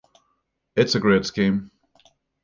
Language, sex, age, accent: English, male, 30-39, Northern Irish